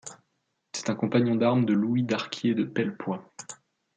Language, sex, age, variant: French, male, 30-39, Français de métropole